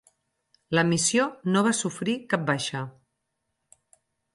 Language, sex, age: Catalan, female, 50-59